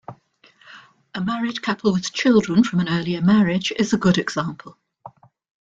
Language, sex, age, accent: English, female, 50-59, England English